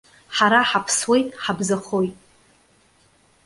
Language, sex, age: Abkhazian, female, 30-39